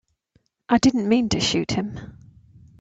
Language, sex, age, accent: English, female, 50-59, England English